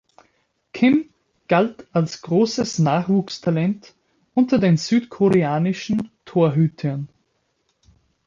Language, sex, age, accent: German, male, 19-29, Österreichisches Deutsch